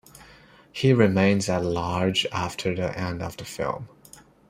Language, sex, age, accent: English, male, under 19, United States English